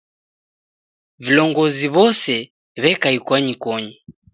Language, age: Taita, 19-29